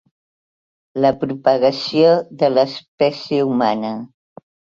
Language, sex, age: Catalan, female, 60-69